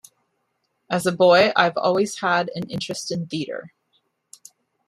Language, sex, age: English, female, 40-49